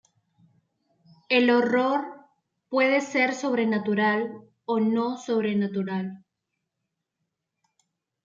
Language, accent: Spanish, Andino-Pacífico: Colombia, Perú, Ecuador, oeste de Bolivia y Venezuela andina